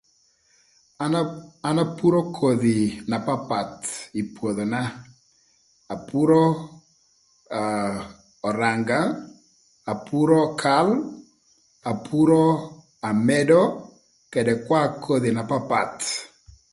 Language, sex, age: Thur, male, 30-39